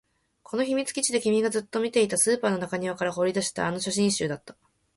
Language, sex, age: Japanese, female, 19-29